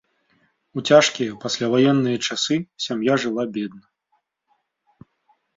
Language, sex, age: Belarusian, male, 40-49